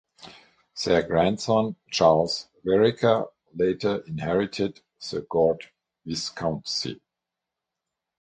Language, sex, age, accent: English, male, 50-59, United States English; German Accent